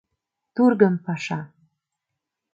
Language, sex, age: Mari, female, 30-39